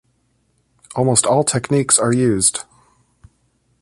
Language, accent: English, United States English